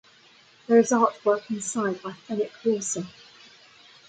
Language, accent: English, England English